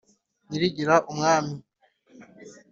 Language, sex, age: Kinyarwanda, male, 30-39